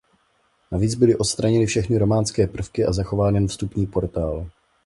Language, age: Czech, 30-39